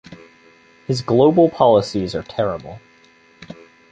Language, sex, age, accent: English, male, 19-29, United States English